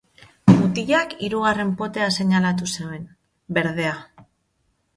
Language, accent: Basque, Mendebalekoa (Araba, Bizkaia, Gipuzkoako mendebaleko herri batzuk)